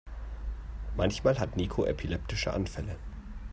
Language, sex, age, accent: German, male, 19-29, Deutschland Deutsch